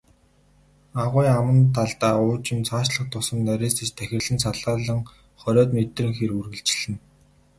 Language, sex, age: Mongolian, male, 19-29